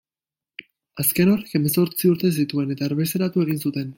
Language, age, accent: Basque, 19-29, Mendebalekoa (Araba, Bizkaia, Gipuzkoako mendebaleko herri batzuk)